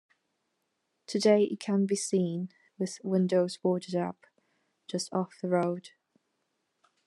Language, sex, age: English, female, 30-39